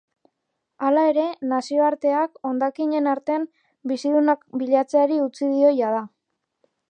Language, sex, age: Basque, female, 19-29